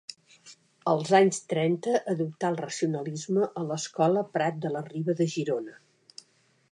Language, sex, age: Catalan, female, 70-79